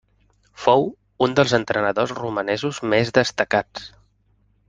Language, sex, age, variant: Catalan, male, 30-39, Central